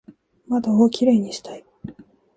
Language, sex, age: Japanese, female, 19-29